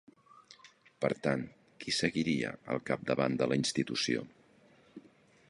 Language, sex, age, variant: Catalan, male, 60-69, Central